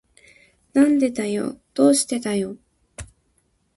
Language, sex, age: Japanese, female, 19-29